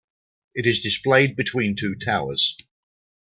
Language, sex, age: English, male, 60-69